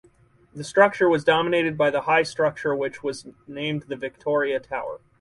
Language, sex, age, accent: English, male, 30-39, United States English